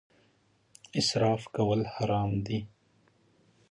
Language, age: Pashto, 30-39